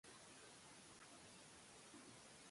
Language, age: English, 19-29